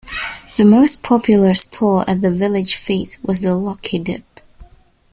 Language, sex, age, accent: English, female, under 19, England English